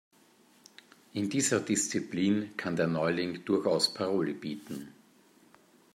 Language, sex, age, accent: German, male, 40-49, Österreichisches Deutsch